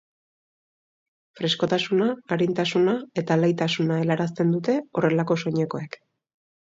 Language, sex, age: Basque, female, 30-39